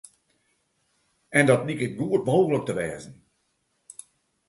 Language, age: Western Frisian, 70-79